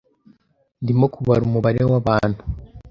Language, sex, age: Kinyarwanda, male, under 19